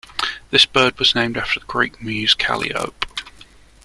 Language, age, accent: English, 19-29, England English